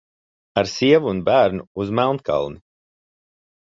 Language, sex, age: Latvian, male, 30-39